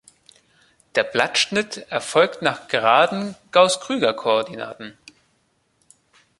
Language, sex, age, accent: German, male, 19-29, Deutschland Deutsch